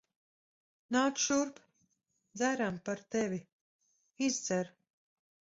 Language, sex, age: Latvian, female, 40-49